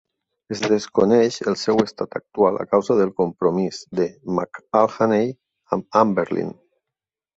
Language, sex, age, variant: Catalan, male, 40-49, Nord-Occidental